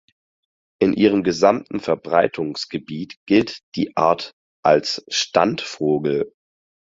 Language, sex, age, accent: German, male, 19-29, Deutschland Deutsch